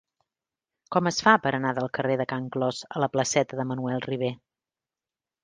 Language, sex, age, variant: Catalan, female, 40-49, Central